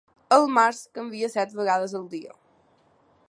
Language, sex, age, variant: Catalan, female, under 19, Balear